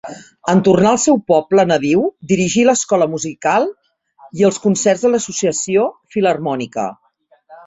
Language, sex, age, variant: Catalan, female, 50-59, Central